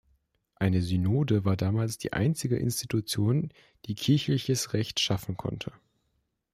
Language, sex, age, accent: German, male, 19-29, Deutschland Deutsch